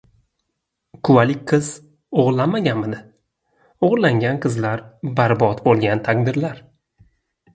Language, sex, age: Uzbek, male, 19-29